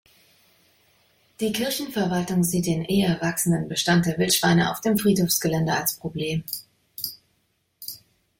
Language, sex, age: German, female, 30-39